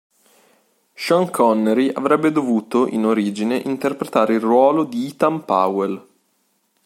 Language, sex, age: Italian, male, 19-29